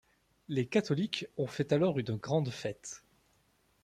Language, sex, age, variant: French, male, 30-39, Français de métropole